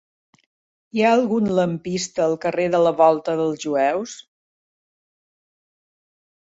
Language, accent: Catalan, mallorquí